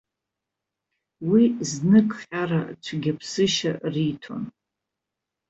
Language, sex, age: Abkhazian, female, 40-49